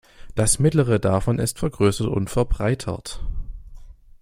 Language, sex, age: German, male, 19-29